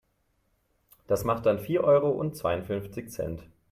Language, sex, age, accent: German, male, 19-29, Deutschland Deutsch